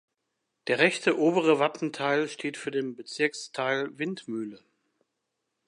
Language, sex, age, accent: German, male, 60-69, Deutschland Deutsch